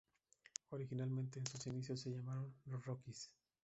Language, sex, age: Spanish, male, 19-29